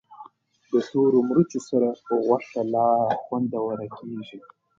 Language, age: Pashto, 19-29